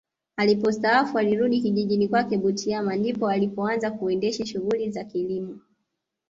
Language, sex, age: Swahili, female, 19-29